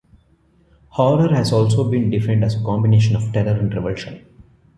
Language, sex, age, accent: English, male, 19-29, India and South Asia (India, Pakistan, Sri Lanka)